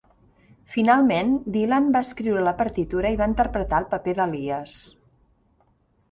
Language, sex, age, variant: Catalan, female, 50-59, Central